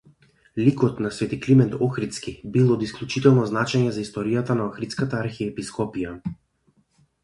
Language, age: Macedonian, 19-29